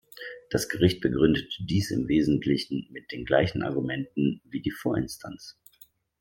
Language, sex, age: German, male, 40-49